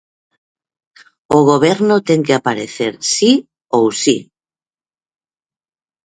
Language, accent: Galician, Normativo (estándar)